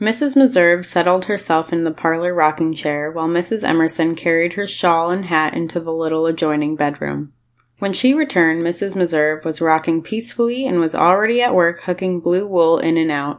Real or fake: real